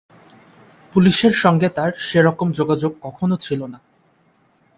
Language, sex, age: Bengali, male, 19-29